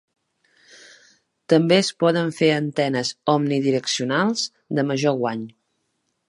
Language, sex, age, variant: Catalan, female, 40-49, Central